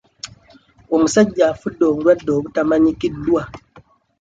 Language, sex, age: Ganda, male, 19-29